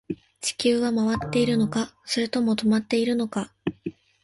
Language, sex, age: Japanese, female, 19-29